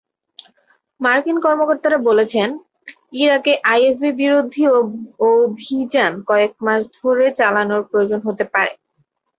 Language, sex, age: Bengali, female, 19-29